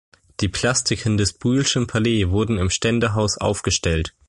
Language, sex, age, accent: German, male, under 19, Deutschland Deutsch